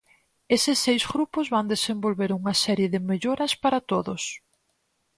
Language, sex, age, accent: Galician, female, 30-39, Atlántico (seseo e gheada)